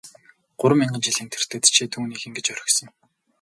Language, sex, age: Mongolian, male, 19-29